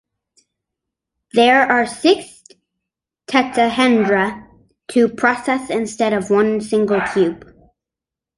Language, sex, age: English, male, 19-29